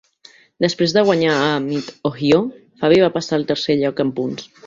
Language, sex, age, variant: Catalan, female, 19-29, Central